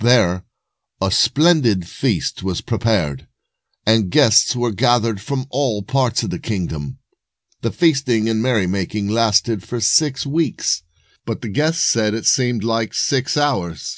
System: none